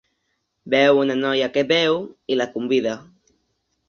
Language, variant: Catalan, Central